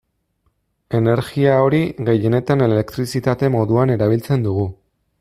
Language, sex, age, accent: Basque, male, 30-39, Erdialdekoa edo Nafarra (Gipuzkoa, Nafarroa)